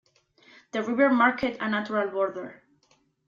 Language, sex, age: English, female, 19-29